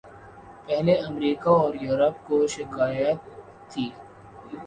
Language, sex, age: Urdu, male, 19-29